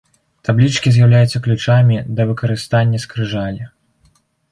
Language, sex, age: Belarusian, male, under 19